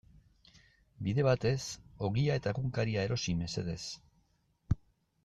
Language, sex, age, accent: Basque, male, 60-69, Erdialdekoa edo Nafarra (Gipuzkoa, Nafarroa)